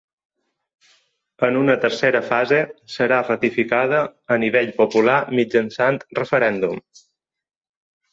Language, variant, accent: Catalan, Balear, balear